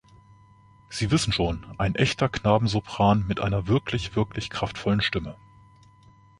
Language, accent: German, Deutschland Deutsch